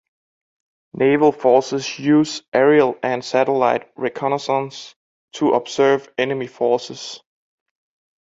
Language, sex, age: English, male, 19-29